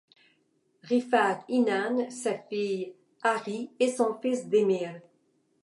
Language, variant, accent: French, Français d'Amérique du Nord, Français du Canada